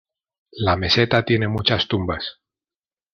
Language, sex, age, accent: Spanish, male, 30-39, España: Centro-Sur peninsular (Madrid, Toledo, Castilla-La Mancha)